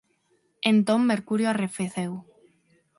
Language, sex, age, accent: Galician, female, under 19, Central (gheada); Neofalante